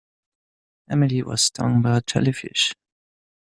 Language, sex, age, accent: English, male, 30-39, United States English